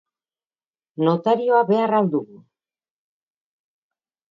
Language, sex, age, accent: Basque, female, 50-59, Mendebalekoa (Araba, Bizkaia, Gipuzkoako mendebaleko herri batzuk)